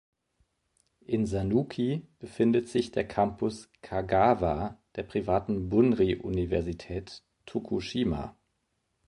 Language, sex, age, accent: German, male, 30-39, Deutschland Deutsch